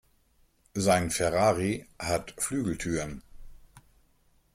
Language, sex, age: German, male, 50-59